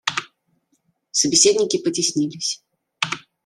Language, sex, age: Russian, female, 30-39